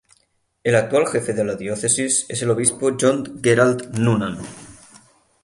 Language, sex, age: Spanish, male, 19-29